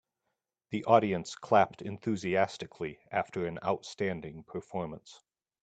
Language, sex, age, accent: English, male, 30-39, United States English